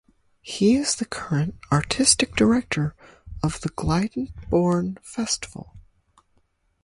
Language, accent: English, United States English